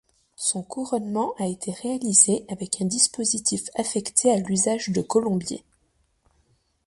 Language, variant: French, Français de métropole